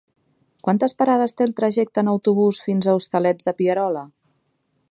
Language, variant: Catalan, Central